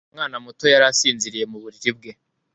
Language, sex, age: Kinyarwanda, male, 30-39